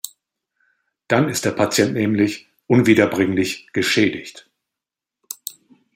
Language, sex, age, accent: German, male, 50-59, Deutschland Deutsch